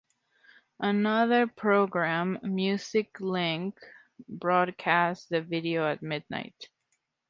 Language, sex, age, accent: English, female, 30-39, United States English